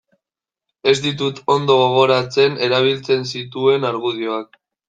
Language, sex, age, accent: Basque, male, 19-29, Mendebalekoa (Araba, Bizkaia, Gipuzkoako mendebaleko herri batzuk)